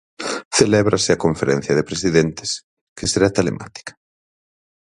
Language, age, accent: Galician, 40-49, Atlántico (seseo e gheada)